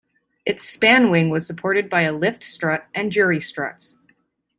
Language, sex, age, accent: English, female, 19-29, United States English